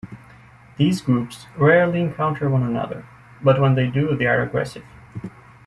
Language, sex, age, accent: English, male, 19-29, United States English